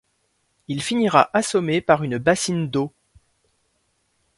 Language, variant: French, Français de métropole